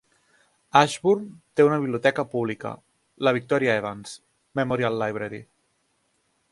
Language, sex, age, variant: Catalan, male, 30-39, Central